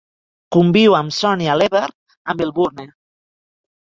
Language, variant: Catalan, Central